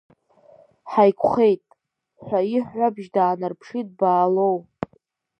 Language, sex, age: Abkhazian, female, under 19